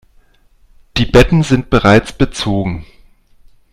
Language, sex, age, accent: German, male, 40-49, Deutschland Deutsch